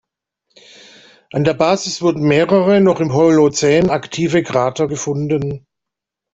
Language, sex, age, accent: German, male, 50-59, Deutschland Deutsch